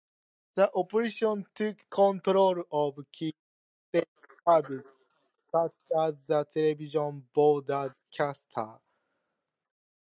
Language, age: English, 19-29